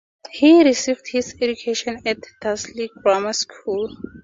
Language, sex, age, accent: English, female, 19-29, Southern African (South Africa, Zimbabwe, Namibia)